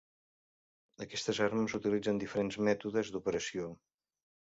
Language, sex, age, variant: Catalan, male, 50-59, Central